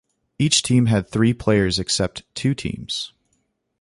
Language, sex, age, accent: English, male, 19-29, United States English